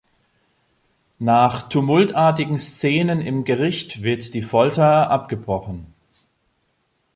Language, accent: German, Deutschland Deutsch